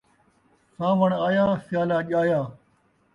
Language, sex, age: Saraiki, male, 50-59